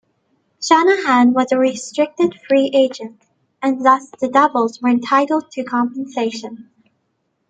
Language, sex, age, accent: English, female, 19-29, United States English